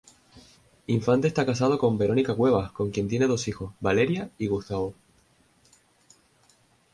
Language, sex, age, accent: Spanish, male, 19-29, España: Islas Canarias